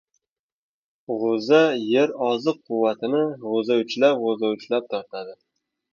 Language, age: Uzbek, 19-29